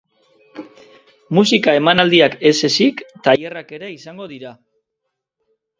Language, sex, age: Basque, male, 30-39